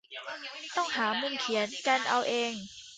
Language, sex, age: Thai, female, 19-29